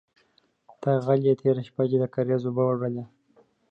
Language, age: Pashto, 19-29